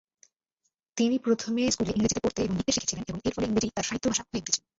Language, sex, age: Bengali, female, 19-29